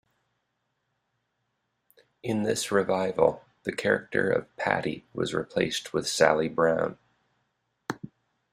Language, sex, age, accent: English, male, 50-59, United States English